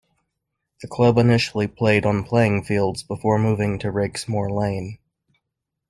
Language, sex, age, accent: English, male, 30-39, United States English